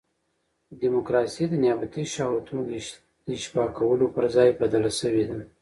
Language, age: Pashto, 30-39